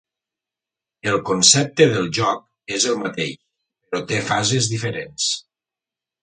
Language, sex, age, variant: Catalan, male, 40-49, Nord-Occidental